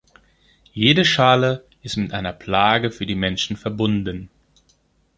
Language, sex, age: German, male, 30-39